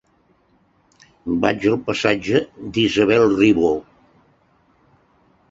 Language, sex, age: Catalan, male, 70-79